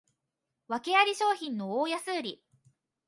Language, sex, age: Japanese, female, 19-29